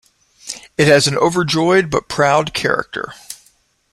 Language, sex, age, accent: English, male, 40-49, United States English